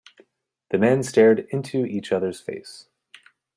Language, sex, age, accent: English, male, 30-39, United States English